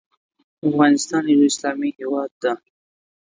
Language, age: Pashto, 19-29